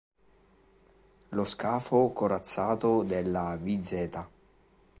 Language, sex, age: Italian, male, 30-39